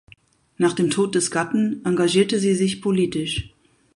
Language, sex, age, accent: German, female, 40-49, Deutschland Deutsch